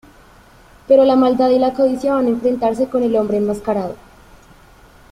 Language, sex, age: Spanish, male, 30-39